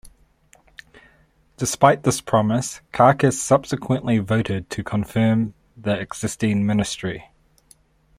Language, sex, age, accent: English, male, 30-39, New Zealand English